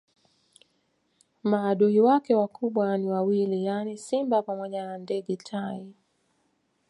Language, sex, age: Swahili, female, 19-29